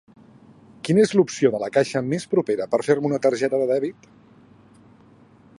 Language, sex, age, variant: Catalan, male, 50-59, Central